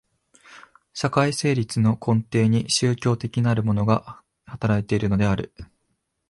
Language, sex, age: Japanese, male, 19-29